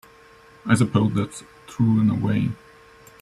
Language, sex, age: English, male, 40-49